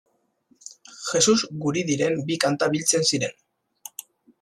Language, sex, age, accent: Basque, male, under 19, Erdialdekoa edo Nafarra (Gipuzkoa, Nafarroa)